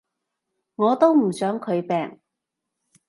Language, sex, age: Cantonese, female, 30-39